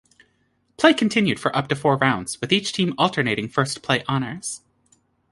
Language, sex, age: English, female, 30-39